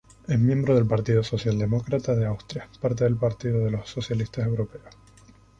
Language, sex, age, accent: Spanish, male, 19-29, España: Islas Canarias